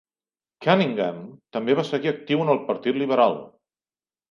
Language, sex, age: Catalan, male, 40-49